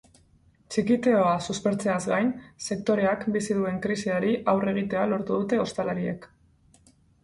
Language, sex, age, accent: Basque, female, 19-29, Mendebalekoa (Araba, Bizkaia, Gipuzkoako mendebaleko herri batzuk)